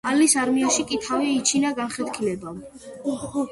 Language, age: Georgian, 19-29